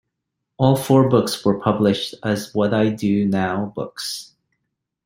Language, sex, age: English, male, 40-49